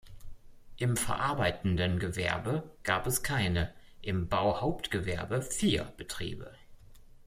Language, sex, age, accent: German, male, 30-39, Deutschland Deutsch